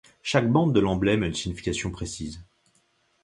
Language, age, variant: French, 30-39, Français de métropole